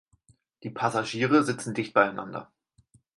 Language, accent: German, Deutschland Deutsch